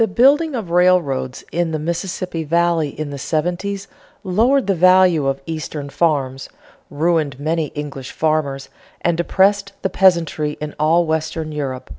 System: none